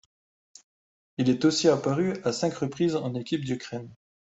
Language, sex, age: French, male, 30-39